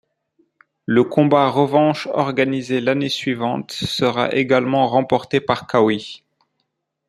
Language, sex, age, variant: French, male, 30-39, Français de métropole